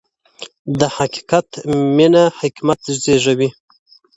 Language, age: Pashto, 19-29